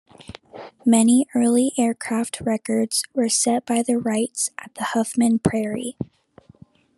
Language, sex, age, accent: English, female, under 19, United States English